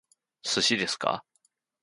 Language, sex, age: Japanese, male, 19-29